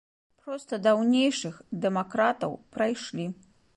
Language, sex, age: Belarusian, female, 30-39